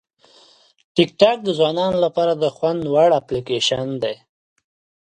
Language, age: Pashto, 19-29